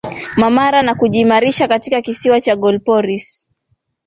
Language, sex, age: Swahili, female, 19-29